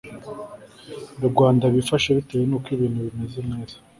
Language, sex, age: Kinyarwanda, male, 19-29